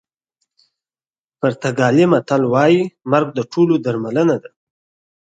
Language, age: Pashto, 19-29